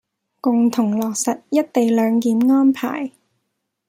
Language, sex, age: Cantonese, female, 19-29